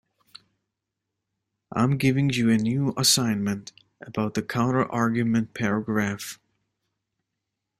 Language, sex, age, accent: English, male, 19-29, United States English